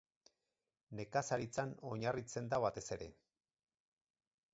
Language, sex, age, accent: Basque, male, 60-69, Erdialdekoa edo Nafarra (Gipuzkoa, Nafarroa)